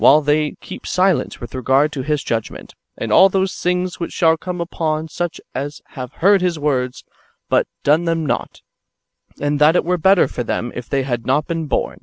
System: none